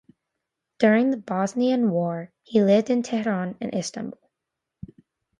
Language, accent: English, United States English